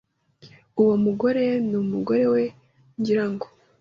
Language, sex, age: Kinyarwanda, female, 30-39